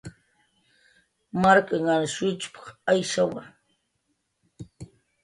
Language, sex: Jaqaru, female